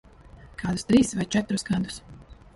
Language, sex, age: Latvian, female, 30-39